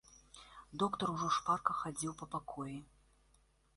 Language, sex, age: Belarusian, female, 30-39